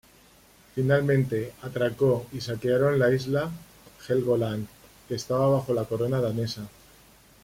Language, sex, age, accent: Spanish, male, 40-49, España: Centro-Sur peninsular (Madrid, Toledo, Castilla-La Mancha)